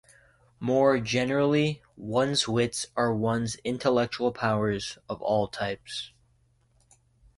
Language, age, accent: English, 19-29, United States English